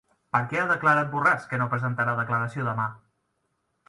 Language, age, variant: Catalan, 19-29, Central